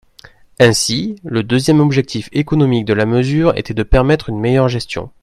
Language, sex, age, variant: French, male, 19-29, Français de métropole